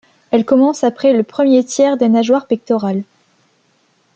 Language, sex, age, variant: French, female, under 19, Français de métropole